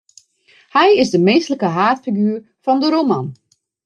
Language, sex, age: Western Frisian, female, 40-49